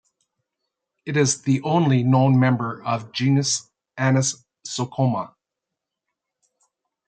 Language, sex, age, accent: English, male, 60-69, Canadian English